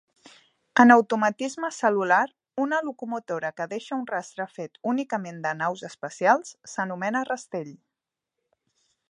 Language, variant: Catalan, Central